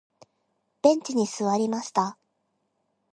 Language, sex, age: Japanese, female, 19-29